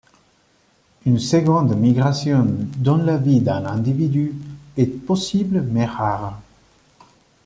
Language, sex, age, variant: French, male, 30-39, Français de métropole